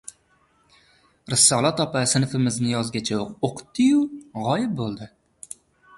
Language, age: Uzbek, 19-29